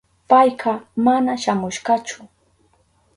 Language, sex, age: Southern Pastaza Quechua, female, 19-29